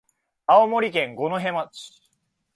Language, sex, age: Japanese, male, 19-29